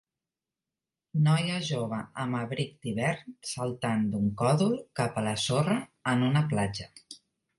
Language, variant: Catalan, Central